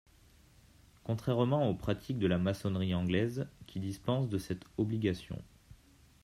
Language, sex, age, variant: French, male, 19-29, Français de métropole